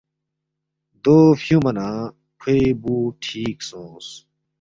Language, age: Balti, 30-39